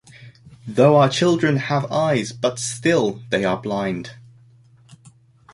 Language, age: English, 19-29